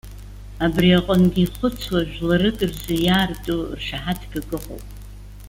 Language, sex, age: Abkhazian, female, 70-79